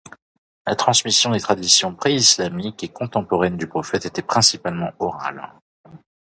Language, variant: French, Français de métropole